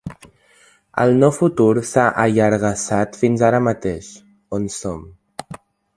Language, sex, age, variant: Catalan, male, under 19, Central